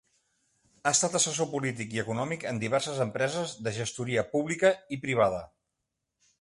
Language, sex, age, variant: Catalan, male, 50-59, Central